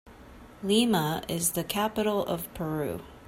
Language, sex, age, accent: English, female, 30-39, United States English